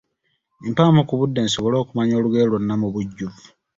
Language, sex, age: Ganda, male, 19-29